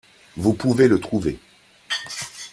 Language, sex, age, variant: French, male, 40-49, Français de métropole